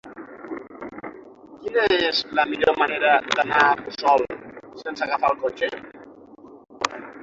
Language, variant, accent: Catalan, Nord-Occidental, nord-occidental; Lleida